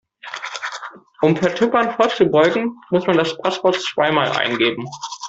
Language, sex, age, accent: German, male, 19-29, Deutschland Deutsch